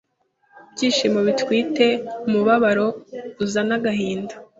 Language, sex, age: Kinyarwanda, female, 30-39